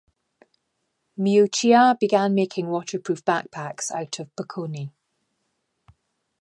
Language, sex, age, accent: English, female, 50-59, Scottish English